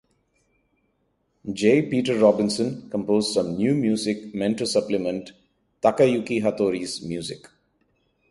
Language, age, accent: English, 30-39, India and South Asia (India, Pakistan, Sri Lanka)